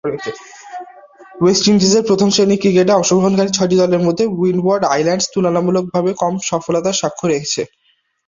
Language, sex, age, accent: Bengali, male, under 19, Standard Bengali